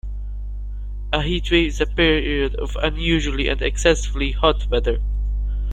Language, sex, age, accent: English, male, 19-29, United States English